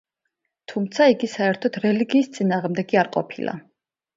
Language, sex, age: Georgian, female, 30-39